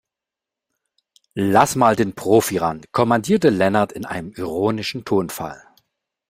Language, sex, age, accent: German, male, 30-39, Deutschland Deutsch